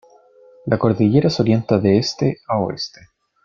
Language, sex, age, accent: Spanish, male, under 19, Chileno: Chile, Cuyo